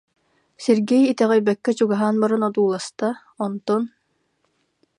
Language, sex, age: Yakut, female, 19-29